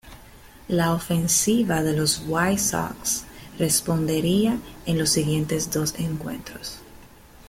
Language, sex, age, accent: Spanish, female, 19-29, Caribe: Cuba, Venezuela, Puerto Rico, República Dominicana, Panamá, Colombia caribeña, México caribeño, Costa del golfo de México